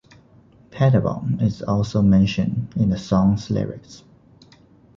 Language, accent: English, United States English